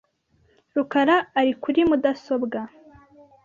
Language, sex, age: Kinyarwanda, male, 30-39